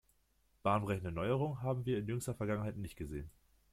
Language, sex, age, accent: German, male, 19-29, Deutschland Deutsch